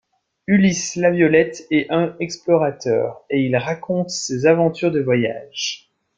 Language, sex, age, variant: French, male, 19-29, Français de métropole